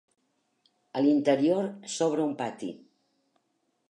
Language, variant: Catalan, Central